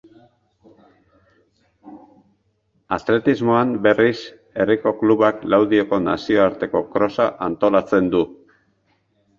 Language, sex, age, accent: Basque, male, 50-59, Mendebalekoa (Araba, Bizkaia, Gipuzkoako mendebaleko herri batzuk)